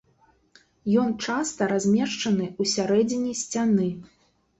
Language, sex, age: Belarusian, female, 40-49